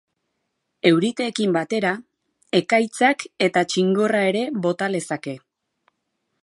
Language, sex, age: Basque, female, 30-39